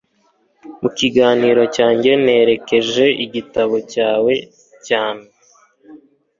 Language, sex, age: Kinyarwanda, male, 19-29